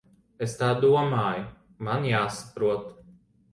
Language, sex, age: Latvian, male, 30-39